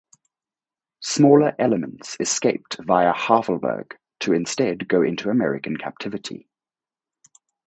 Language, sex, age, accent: English, male, 30-39, United States English